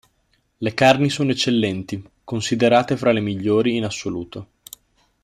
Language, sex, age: Italian, male, 19-29